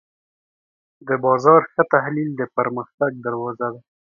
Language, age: Pashto, 19-29